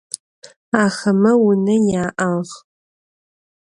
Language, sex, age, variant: Adyghe, female, 19-29, Адыгабзэ (Кирил, пстэумэ зэдыряе)